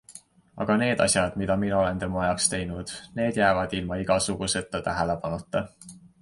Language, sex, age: Estonian, male, 19-29